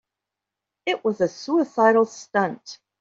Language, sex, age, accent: English, female, 60-69, United States English